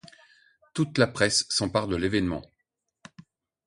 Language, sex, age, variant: French, male, 40-49, Français de métropole